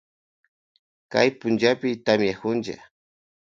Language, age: Loja Highland Quichua, 40-49